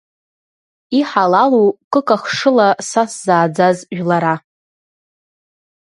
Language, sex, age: Abkhazian, female, under 19